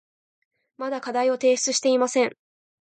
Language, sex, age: Japanese, female, 19-29